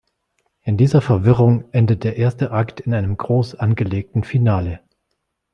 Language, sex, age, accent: German, male, 40-49, Deutschland Deutsch